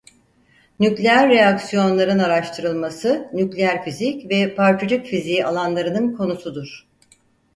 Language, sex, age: Turkish, female, 70-79